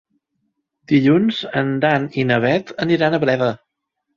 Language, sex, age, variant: Catalan, male, 30-39, Central